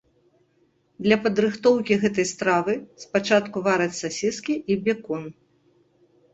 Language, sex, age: Belarusian, female, 50-59